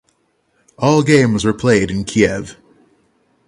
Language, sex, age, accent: English, male, 30-39, United States English; England English